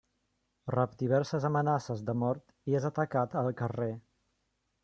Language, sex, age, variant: Catalan, male, 30-39, Central